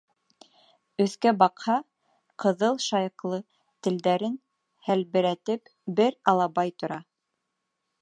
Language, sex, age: Bashkir, female, 19-29